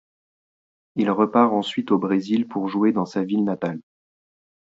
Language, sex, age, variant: French, male, 40-49, Français de métropole